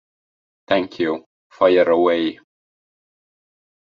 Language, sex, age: English, male, 19-29